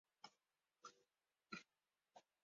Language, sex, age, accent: English, female, 19-29, Southern African (South Africa, Zimbabwe, Namibia)